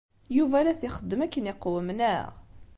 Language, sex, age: Kabyle, female, 19-29